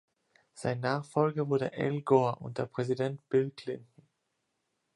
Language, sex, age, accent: German, male, 19-29, Deutschland Deutsch